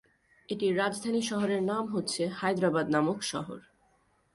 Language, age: Bengali, 19-29